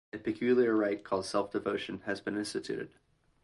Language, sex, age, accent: English, male, 30-39, United States English